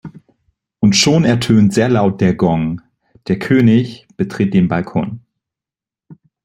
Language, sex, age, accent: German, male, 19-29, Deutschland Deutsch